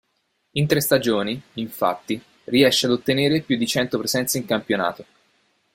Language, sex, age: Italian, male, 19-29